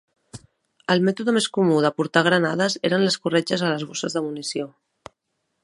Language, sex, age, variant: Catalan, female, 30-39, Central